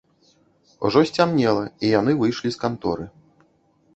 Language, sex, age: Belarusian, male, 40-49